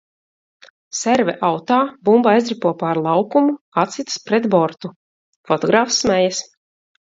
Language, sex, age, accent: Latvian, female, 30-39, Vidus dialekts